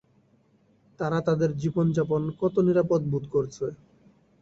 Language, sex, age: Bengali, male, 19-29